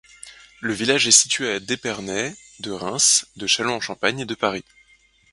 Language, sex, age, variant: French, male, 30-39, Français de métropole